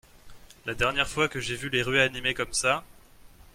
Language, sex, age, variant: French, male, 19-29, Français de métropole